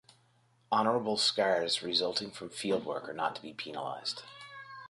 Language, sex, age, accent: English, male, 40-49, Canadian English